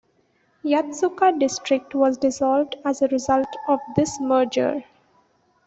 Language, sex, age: English, female, 19-29